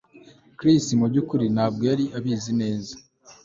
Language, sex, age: Kinyarwanda, male, 19-29